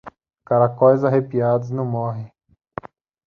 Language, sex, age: Portuguese, male, 19-29